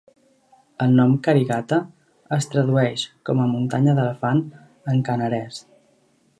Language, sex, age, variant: Catalan, male, under 19, Central